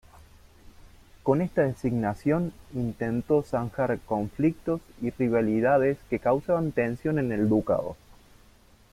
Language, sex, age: Spanish, male, 40-49